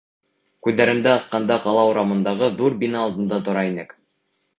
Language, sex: Bashkir, male